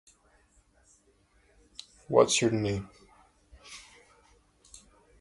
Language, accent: English, United States English